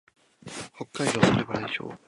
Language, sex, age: Japanese, male, under 19